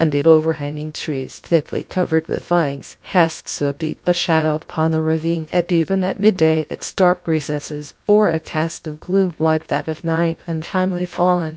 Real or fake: fake